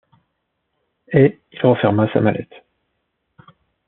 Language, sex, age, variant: French, male, 40-49, Français de métropole